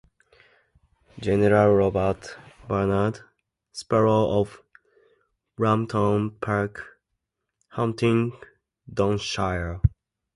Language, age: English, 19-29